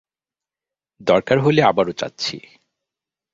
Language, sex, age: Bengali, male, 40-49